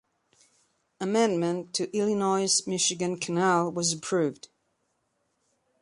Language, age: English, 40-49